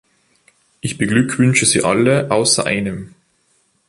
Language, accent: German, Österreichisches Deutsch